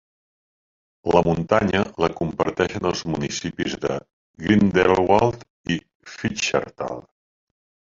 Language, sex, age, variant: Catalan, male, 50-59, Central